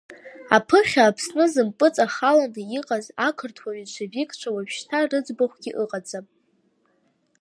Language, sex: Abkhazian, female